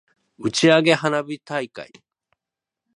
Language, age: Japanese, 50-59